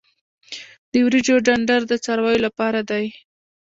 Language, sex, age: Pashto, female, 19-29